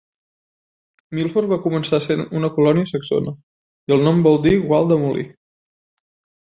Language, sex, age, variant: Catalan, male, 19-29, Central